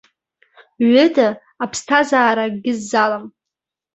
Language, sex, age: Abkhazian, female, under 19